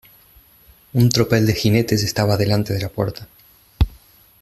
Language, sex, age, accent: Spanish, male, 30-39, Rioplatense: Argentina, Uruguay, este de Bolivia, Paraguay